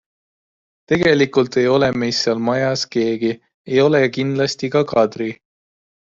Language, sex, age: Estonian, male, 19-29